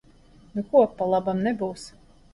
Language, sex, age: Latvian, female, 30-39